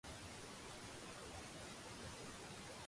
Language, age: Cantonese, 19-29